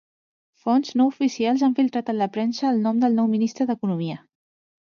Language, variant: Catalan, Central